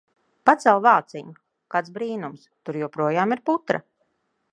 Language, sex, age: Latvian, female, 40-49